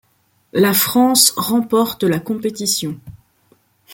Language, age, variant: French, 19-29, Français de métropole